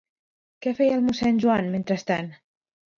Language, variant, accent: Catalan, Central, central